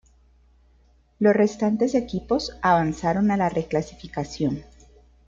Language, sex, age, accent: Spanish, female, 30-39, Caribe: Cuba, Venezuela, Puerto Rico, República Dominicana, Panamá, Colombia caribeña, México caribeño, Costa del golfo de México